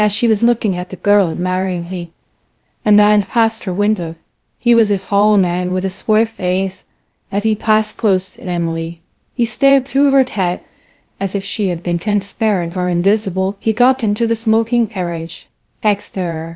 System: TTS, VITS